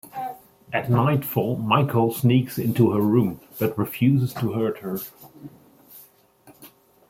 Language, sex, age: English, male, 30-39